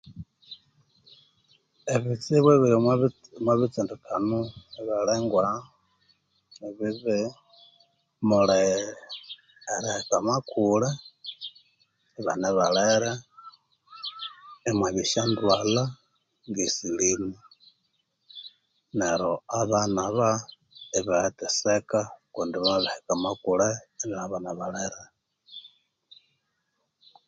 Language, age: Konzo, 40-49